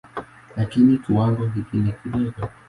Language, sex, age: Swahili, male, 19-29